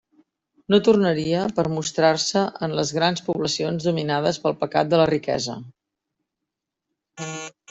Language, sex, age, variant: Catalan, female, 50-59, Central